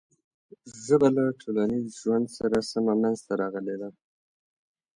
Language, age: Pashto, 30-39